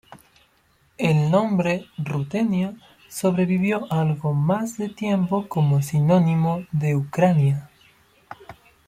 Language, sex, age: Spanish, male, 19-29